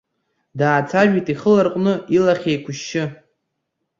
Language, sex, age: Abkhazian, male, under 19